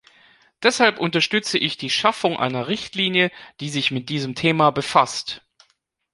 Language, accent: German, Deutschland Deutsch